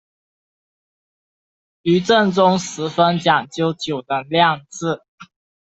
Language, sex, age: Chinese, male, 19-29